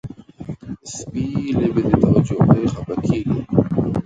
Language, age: Pashto, 19-29